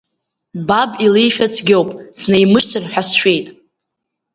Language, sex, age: Abkhazian, female, under 19